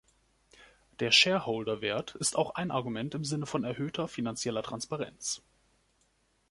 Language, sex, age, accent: German, male, 30-39, Deutschland Deutsch